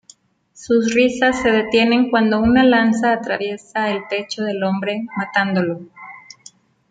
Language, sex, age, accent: Spanish, female, 40-49, México